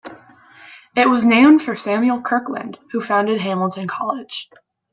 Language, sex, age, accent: English, female, 19-29, United States English